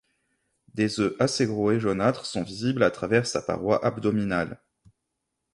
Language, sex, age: French, male, 30-39